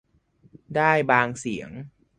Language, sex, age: Thai, male, 19-29